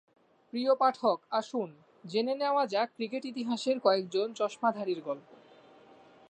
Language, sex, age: Bengali, male, under 19